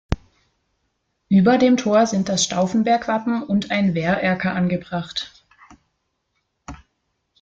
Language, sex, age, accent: German, female, 19-29, Deutschland Deutsch